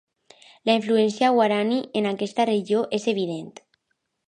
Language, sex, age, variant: Catalan, female, under 19, Alacantí